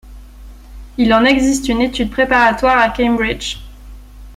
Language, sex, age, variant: French, female, 30-39, Français de métropole